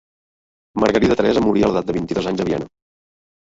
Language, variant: Catalan, Central